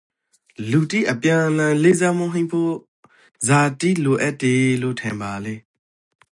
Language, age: Rakhine, 30-39